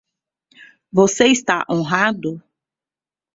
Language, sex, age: Portuguese, female, 40-49